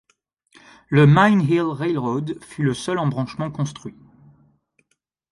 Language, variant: French, Français de métropole